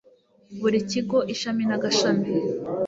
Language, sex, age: Kinyarwanda, female, 19-29